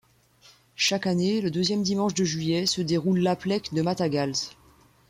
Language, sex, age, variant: French, female, 19-29, Français de métropole